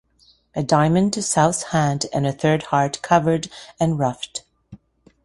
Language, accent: English, Canadian English